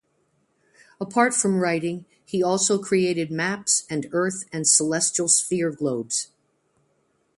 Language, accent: English, United States English